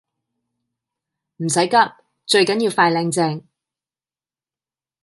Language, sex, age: Cantonese, female, 40-49